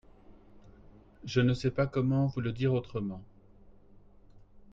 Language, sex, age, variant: French, male, 30-39, Français de métropole